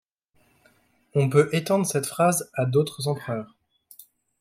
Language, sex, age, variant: French, male, 19-29, Français de métropole